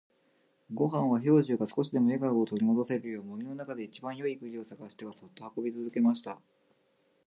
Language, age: Japanese, 40-49